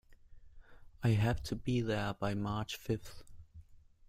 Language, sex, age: English, male, 19-29